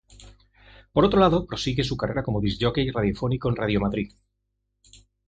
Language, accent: Spanish, España: Centro-Sur peninsular (Madrid, Toledo, Castilla-La Mancha)